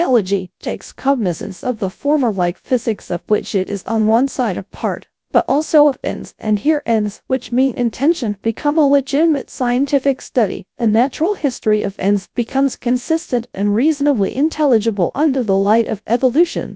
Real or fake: fake